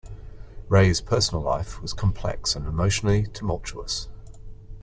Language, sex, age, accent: English, male, 40-49, Australian English